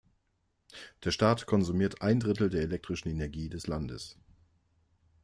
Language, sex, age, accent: German, male, 40-49, Deutschland Deutsch